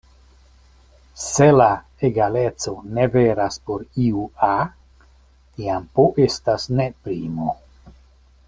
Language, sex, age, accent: Esperanto, male, 50-59, Internacia